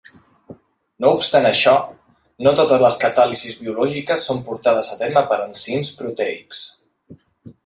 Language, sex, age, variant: Catalan, male, 19-29, Central